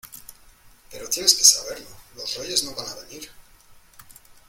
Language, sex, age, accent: Spanish, male, 19-29, México